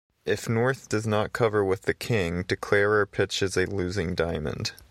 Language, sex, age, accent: English, male, 19-29, United States English